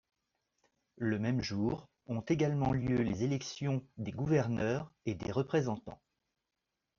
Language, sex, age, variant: French, male, 40-49, Français de métropole